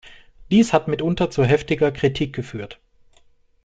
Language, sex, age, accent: German, male, 30-39, Deutschland Deutsch